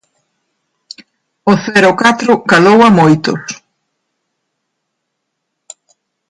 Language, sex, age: Galician, female, 60-69